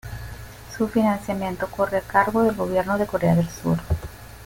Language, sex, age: Spanish, female, 50-59